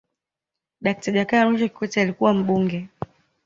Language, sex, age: Swahili, female, 19-29